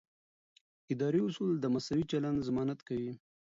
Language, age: Pashto, 30-39